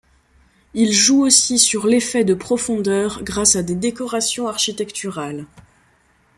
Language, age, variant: French, 19-29, Français de métropole